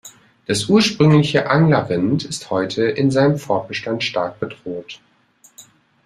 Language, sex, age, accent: German, male, 19-29, Deutschland Deutsch